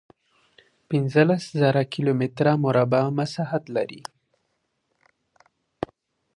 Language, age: Pashto, 19-29